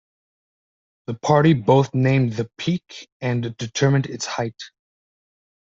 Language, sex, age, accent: English, male, 19-29, United States English